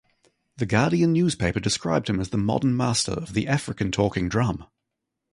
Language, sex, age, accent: English, male, 30-39, New Zealand English